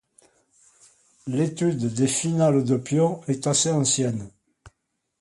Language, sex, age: French, male, 70-79